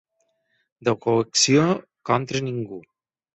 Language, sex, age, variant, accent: Catalan, male, 40-49, Balear, mallorquí